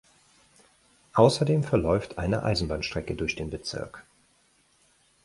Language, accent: German, Deutschland Deutsch